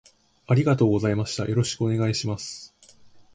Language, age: Japanese, 19-29